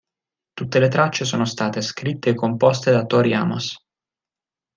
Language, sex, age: Italian, male, 19-29